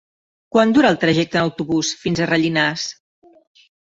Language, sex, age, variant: Catalan, female, 40-49, Central